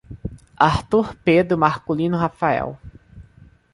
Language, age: Portuguese, under 19